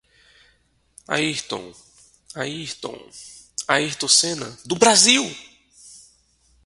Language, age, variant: Portuguese, 30-39, Portuguese (Brasil)